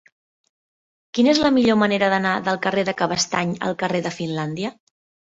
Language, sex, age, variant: Catalan, female, 30-39, Central